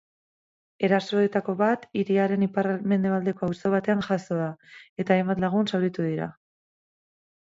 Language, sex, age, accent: Basque, female, 30-39, Mendebalekoa (Araba, Bizkaia, Gipuzkoako mendebaleko herri batzuk)